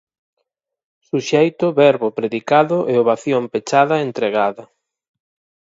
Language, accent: Galician, Atlántico (seseo e gheada)